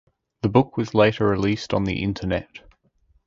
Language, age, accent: English, 19-29, England English